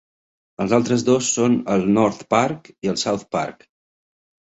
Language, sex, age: Catalan, male, 40-49